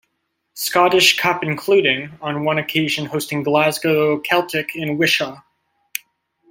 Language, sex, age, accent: English, male, 19-29, United States English